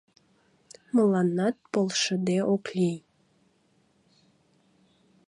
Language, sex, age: Mari, female, 19-29